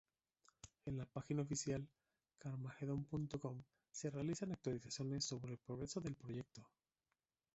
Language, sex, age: Spanish, male, 19-29